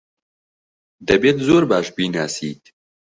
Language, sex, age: Central Kurdish, male, 19-29